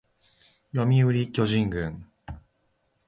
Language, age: Japanese, 40-49